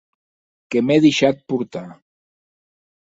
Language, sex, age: Occitan, male, 60-69